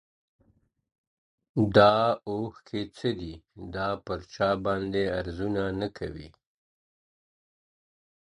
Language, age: Pashto, 50-59